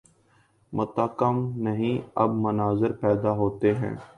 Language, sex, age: Urdu, male, 19-29